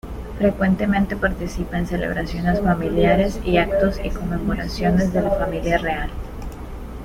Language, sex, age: Spanish, female, 19-29